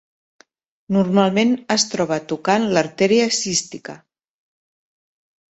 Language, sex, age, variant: Catalan, female, 40-49, Central